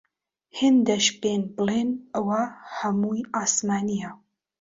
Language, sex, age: Central Kurdish, female, 30-39